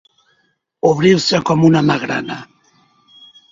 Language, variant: Catalan, Central